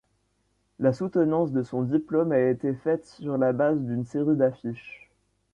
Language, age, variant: French, under 19, Français de métropole